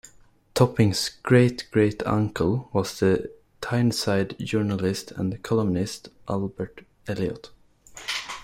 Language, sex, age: English, male, under 19